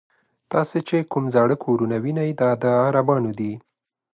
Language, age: Pashto, 30-39